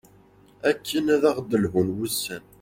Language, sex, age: Kabyle, male, 19-29